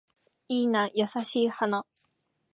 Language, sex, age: Japanese, female, 19-29